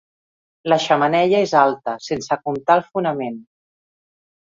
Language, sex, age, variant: Catalan, female, 40-49, Central